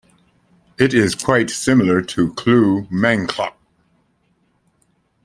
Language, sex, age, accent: English, male, 60-69, United States English